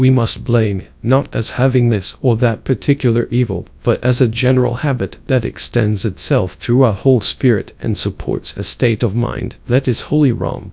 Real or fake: fake